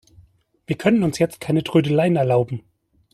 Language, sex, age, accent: German, male, 40-49, Deutschland Deutsch